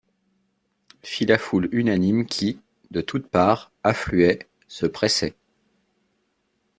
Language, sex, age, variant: French, male, 30-39, Français de métropole